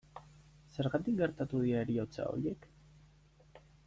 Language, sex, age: Basque, male, 19-29